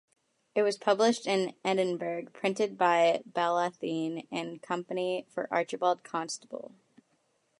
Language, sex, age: English, female, under 19